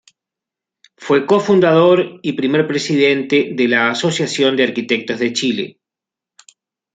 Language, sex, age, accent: Spanish, male, 50-59, Rioplatense: Argentina, Uruguay, este de Bolivia, Paraguay